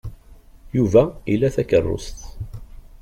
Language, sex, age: Kabyle, male, 40-49